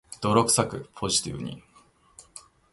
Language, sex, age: Japanese, male, 30-39